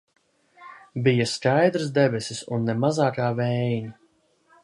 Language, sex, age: Latvian, male, 30-39